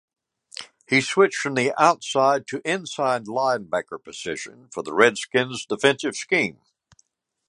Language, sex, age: English, male, 70-79